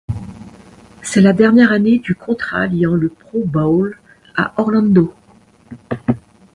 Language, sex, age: French, female, 60-69